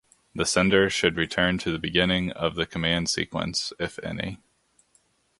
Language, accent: English, United States English